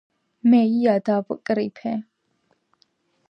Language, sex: Georgian, female